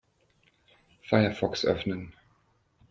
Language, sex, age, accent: German, male, 40-49, Deutschland Deutsch